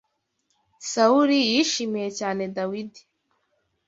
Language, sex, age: Kinyarwanda, female, 19-29